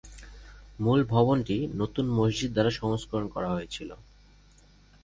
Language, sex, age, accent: Bengali, male, 19-29, Native